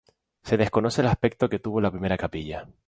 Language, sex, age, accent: Spanish, male, 19-29, España: Islas Canarias